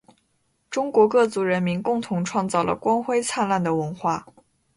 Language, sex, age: Chinese, female, 19-29